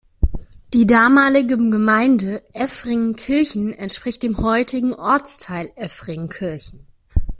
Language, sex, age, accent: German, female, 30-39, Deutschland Deutsch